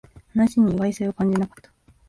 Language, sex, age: Japanese, female, 19-29